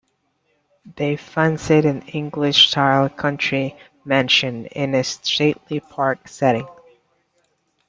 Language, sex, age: English, male, 19-29